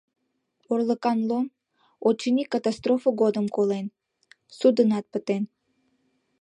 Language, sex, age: Mari, female, under 19